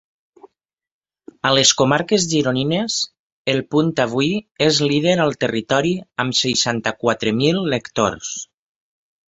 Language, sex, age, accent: Catalan, male, 19-29, valencià